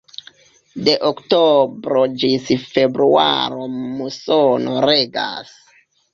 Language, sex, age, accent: Esperanto, male, 19-29, Internacia